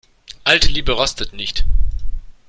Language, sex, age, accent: German, male, 30-39, Deutschland Deutsch